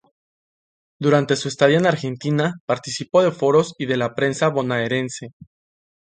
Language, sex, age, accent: Spanish, male, 19-29, México